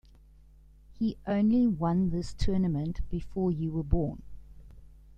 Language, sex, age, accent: English, female, 30-39, Southern African (South Africa, Zimbabwe, Namibia)